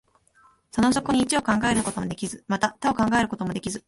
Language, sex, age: Japanese, female, 19-29